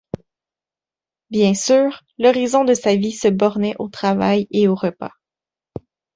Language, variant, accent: French, Français d'Amérique du Nord, Français du Canada